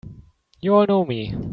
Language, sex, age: English, male, 19-29